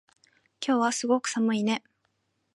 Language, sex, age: Japanese, female, 19-29